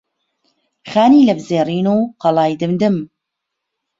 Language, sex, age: Central Kurdish, female, 30-39